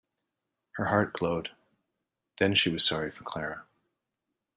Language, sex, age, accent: English, male, 40-49, Canadian English